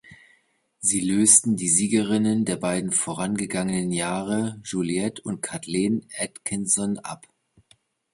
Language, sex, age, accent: German, male, 40-49, Deutschland Deutsch